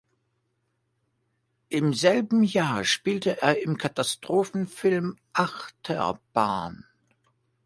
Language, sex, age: German, male, 40-49